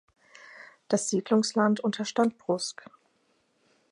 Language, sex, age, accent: German, female, 19-29, Deutschland Deutsch